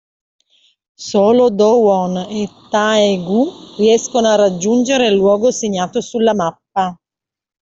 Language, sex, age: Italian, female, 30-39